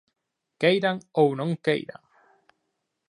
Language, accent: Galician, Normativo (estándar)